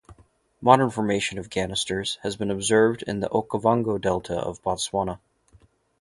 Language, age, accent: English, 30-39, United States English